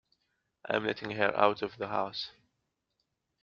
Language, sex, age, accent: English, male, 19-29, United States English